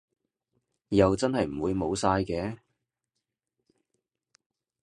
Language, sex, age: Cantonese, male, 19-29